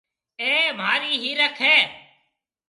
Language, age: Marwari (Pakistan), 30-39